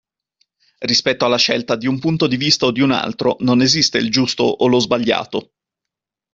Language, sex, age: Italian, male, 50-59